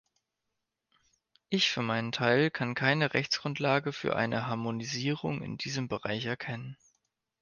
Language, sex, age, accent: German, male, 19-29, Deutschland Deutsch